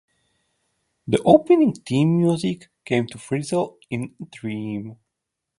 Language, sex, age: English, male, 30-39